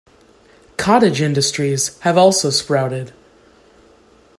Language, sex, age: English, male, 19-29